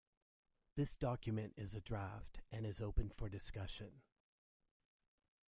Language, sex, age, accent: English, male, 40-49, United States English